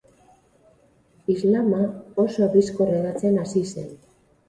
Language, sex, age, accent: Basque, female, 50-59, Erdialdekoa edo Nafarra (Gipuzkoa, Nafarroa)